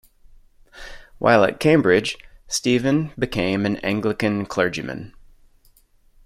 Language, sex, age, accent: English, male, 30-39, United States English